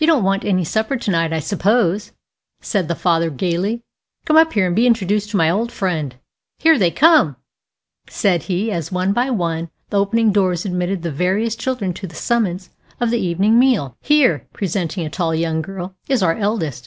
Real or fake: real